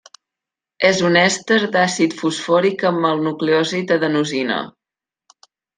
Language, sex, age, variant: Catalan, female, 19-29, Central